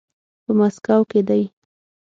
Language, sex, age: Pashto, female, 19-29